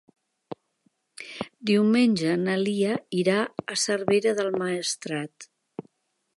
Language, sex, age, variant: Catalan, female, 60-69, Central